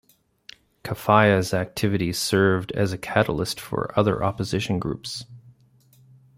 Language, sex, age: English, male, 40-49